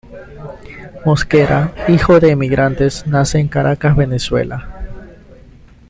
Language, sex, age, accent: Spanish, male, 19-29, Andino-Pacífico: Colombia, Perú, Ecuador, oeste de Bolivia y Venezuela andina